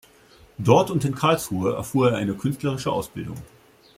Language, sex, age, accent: German, male, 30-39, Deutschland Deutsch